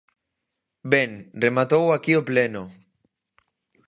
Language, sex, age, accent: Galician, male, 19-29, Normativo (estándar)